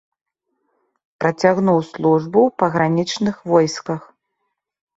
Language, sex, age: Belarusian, female, 30-39